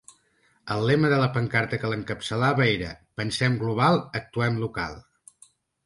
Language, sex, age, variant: Catalan, male, 50-59, Central